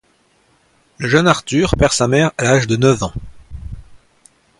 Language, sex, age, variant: French, male, 30-39, Français de métropole